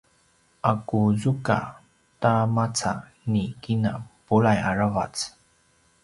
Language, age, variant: Paiwan, 30-39, pinayuanan a kinaikacedasan (東排灣語)